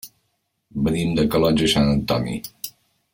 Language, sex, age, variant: Catalan, male, 50-59, Central